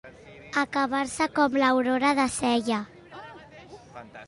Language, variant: Catalan, Nord-Occidental